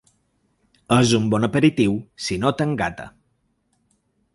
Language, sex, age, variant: Catalan, male, 40-49, Balear